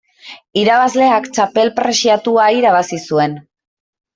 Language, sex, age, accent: Basque, female, 30-39, Mendebalekoa (Araba, Bizkaia, Gipuzkoako mendebaleko herri batzuk)